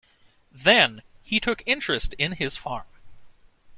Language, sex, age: English, male, 19-29